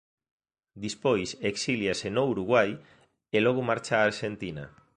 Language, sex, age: Galician, male, 40-49